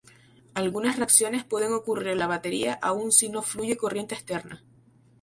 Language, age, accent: Spanish, 19-29, España: Islas Canarias